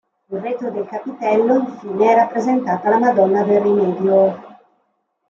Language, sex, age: Italian, female, 40-49